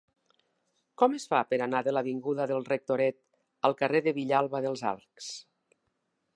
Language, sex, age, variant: Catalan, female, 50-59, Nord-Occidental